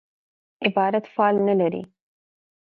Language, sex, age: Pashto, female, 40-49